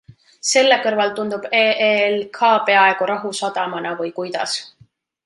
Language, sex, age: Estonian, female, 19-29